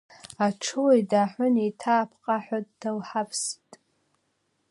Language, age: Abkhazian, under 19